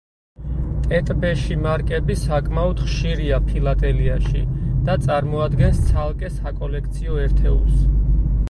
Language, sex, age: Georgian, male, 30-39